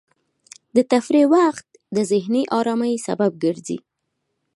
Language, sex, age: Pashto, female, 19-29